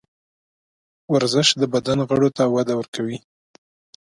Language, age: Pashto, 19-29